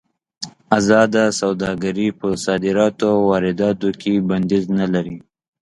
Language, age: Pashto, 19-29